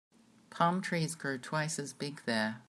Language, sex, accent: English, female, Australian English